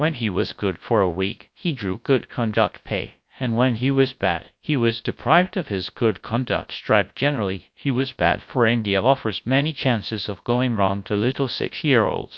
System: TTS, GradTTS